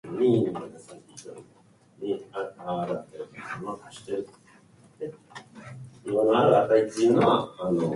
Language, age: Japanese, 19-29